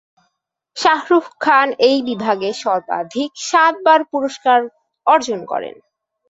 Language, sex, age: Bengali, female, 19-29